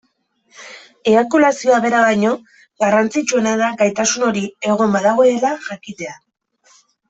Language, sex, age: Basque, female, 30-39